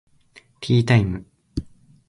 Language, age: Japanese, 19-29